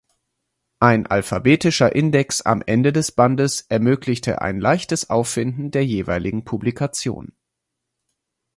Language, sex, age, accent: German, male, 30-39, Deutschland Deutsch